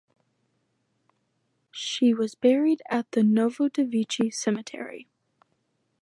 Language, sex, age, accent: English, female, under 19, United States English